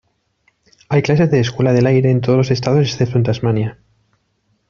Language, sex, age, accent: Spanish, male, 40-49, España: Centro-Sur peninsular (Madrid, Toledo, Castilla-La Mancha)